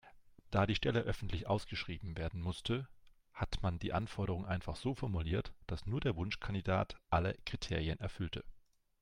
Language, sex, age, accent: German, male, 40-49, Deutschland Deutsch